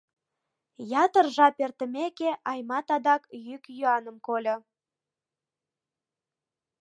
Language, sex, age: Mari, female, 19-29